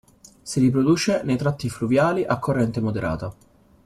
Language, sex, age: Italian, male, 19-29